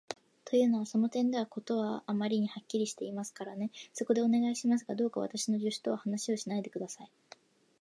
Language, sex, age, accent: Japanese, female, 19-29, 標準語